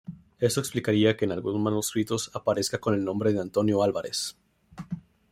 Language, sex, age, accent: Spanish, male, 19-29, México